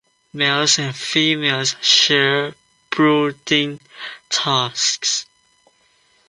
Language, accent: English, United States English